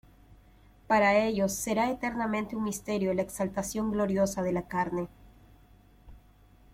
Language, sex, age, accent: Spanish, female, 19-29, Andino-Pacífico: Colombia, Perú, Ecuador, oeste de Bolivia y Venezuela andina